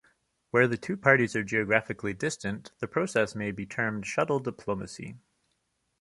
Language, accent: English, Canadian English